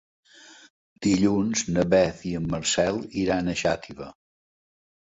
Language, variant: Catalan, Balear